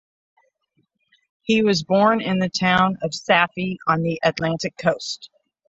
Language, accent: English, United States English